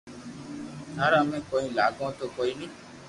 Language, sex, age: Loarki, female, under 19